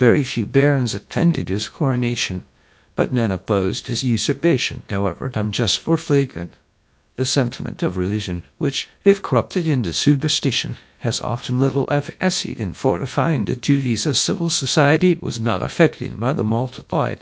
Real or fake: fake